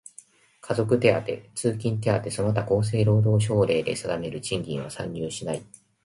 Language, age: Japanese, 19-29